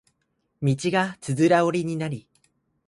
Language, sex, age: Japanese, male, 19-29